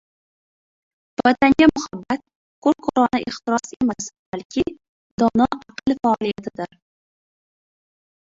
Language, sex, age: Uzbek, female, 19-29